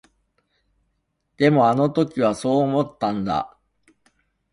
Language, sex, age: Japanese, male, 60-69